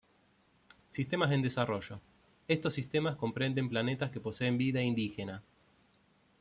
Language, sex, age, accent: Spanish, male, 30-39, Rioplatense: Argentina, Uruguay, este de Bolivia, Paraguay